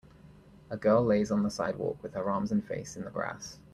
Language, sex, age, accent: English, male, 19-29, England English